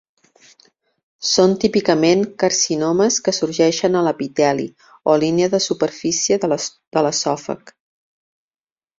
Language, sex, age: Catalan, female, 40-49